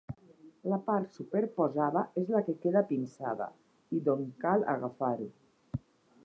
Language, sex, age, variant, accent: Catalan, female, 60-69, Nord-Occidental, nord-occidental